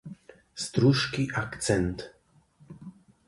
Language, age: Macedonian, 19-29